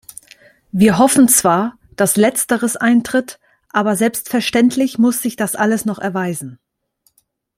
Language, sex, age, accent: German, female, 30-39, Deutschland Deutsch